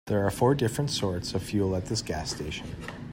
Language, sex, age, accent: English, male, 30-39, United States English